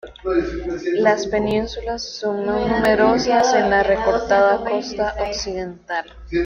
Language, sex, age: Spanish, female, 19-29